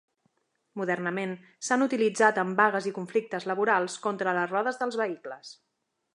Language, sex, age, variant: Catalan, female, 30-39, Central